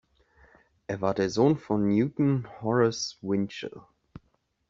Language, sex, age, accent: German, male, 19-29, Deutschland Deutsch